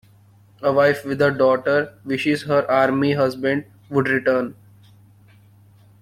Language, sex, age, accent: English, male, 19-29, India and South Asia (India, Pakistan, Sri Lanka)